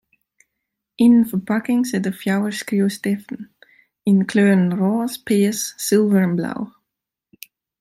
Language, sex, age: Western Frisian, female, 30-39